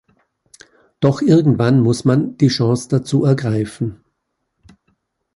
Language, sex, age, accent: German, male, 50-59, Österreichisches Deutsch